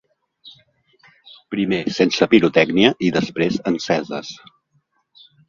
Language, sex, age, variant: Catalan, male, 50-59, Central